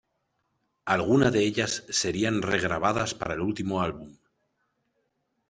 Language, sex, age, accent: Spanish, male, 40-49, España: Centro-Sur peninsular (Madrid, Toledo, Castilla-La Mancha)